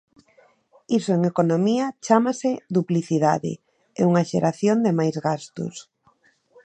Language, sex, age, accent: Galician, female, 30-39, Normativo (estándar)